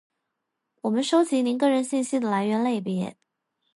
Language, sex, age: Chinese, female, 19-29